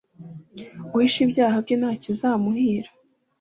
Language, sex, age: Kinyarwanda, female, 19-29